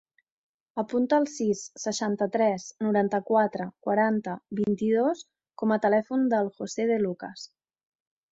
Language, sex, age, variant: Catalan, female, 30-39, Central